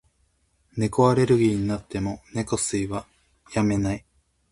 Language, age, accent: Japanese, 19-29, 標準語